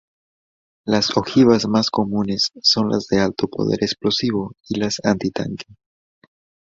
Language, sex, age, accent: Spanish, male, 19-29, Andino-Pacífico: Colombia, Perú, Ecuador, oeste de Bolivia y Venezuela andina